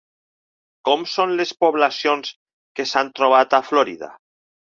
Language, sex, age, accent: Catalan, male, 50-59, valencià